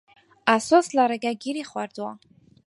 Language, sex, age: Central Kurdish, female, 19-29